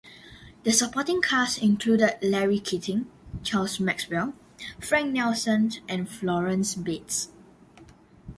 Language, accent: English, Singaporean English